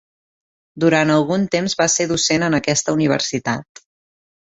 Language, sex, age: Catalan, female, 30-39